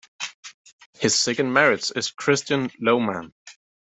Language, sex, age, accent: English, male, 30-39, United States English